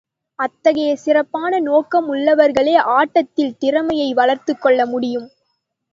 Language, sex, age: Tamil, female, 19-29